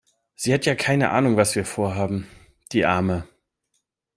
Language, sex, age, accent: German, male, 19-29, Deutschland Deutsch